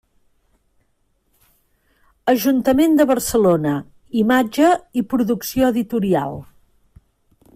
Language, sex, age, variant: Catalan, female, 50-59, Central